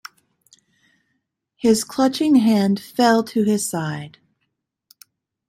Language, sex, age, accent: English, female, 50-59, United States English